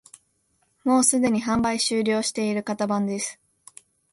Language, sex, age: Japanese, female, 19-29